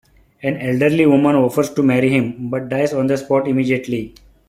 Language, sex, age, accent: English, male, 30-39, India and South Asia (India, Pakistan, Sri Lanka)